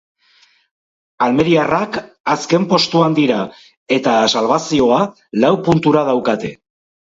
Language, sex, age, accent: Basque, male, 60-69, Mendebalekoa (Araba, Bizkaia, Gipuzkoako mendebaleko herri batzuk)